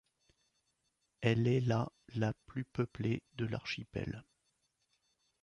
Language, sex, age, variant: French, male, 50-59, Français de métropole